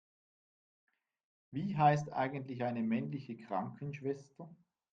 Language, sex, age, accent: German, male, 50-59, Schweizerdeutsch